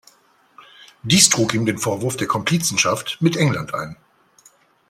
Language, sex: German, male